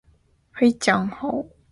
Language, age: Chinese, 19-29